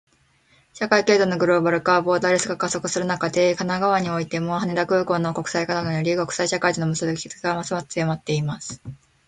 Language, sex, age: Japanese, female, 19-29